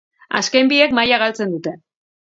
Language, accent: Basque, Mendebalekoa (Araba, Bizkaia, Gipuzkoako mendebaleko herri batzuk)